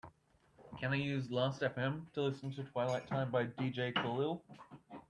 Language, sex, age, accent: English, male, 19-29, Australian English